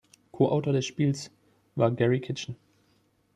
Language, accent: German, Deutschland Deutsch